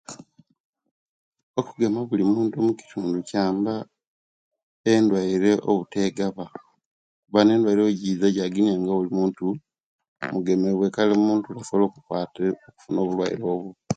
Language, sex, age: Kenyi, male, 30-39